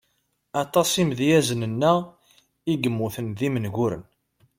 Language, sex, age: Kabyle, male, 30-39